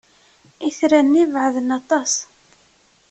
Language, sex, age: Kabyle, female, 30-39